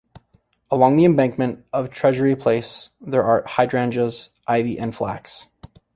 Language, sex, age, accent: English, male, 19-29, United States English